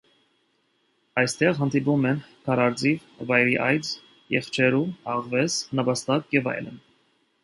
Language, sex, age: Armenian, male, 19-29